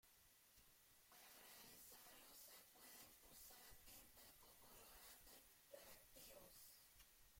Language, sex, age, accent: Spanish, female, 30-39, Caribe: Cuba, Venezuela, Puerto Rico, República Dominicana, Panamá, Colombia caribeña, México caribeño, Costa del golfo de México